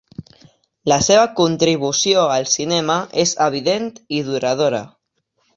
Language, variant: Catalan, Central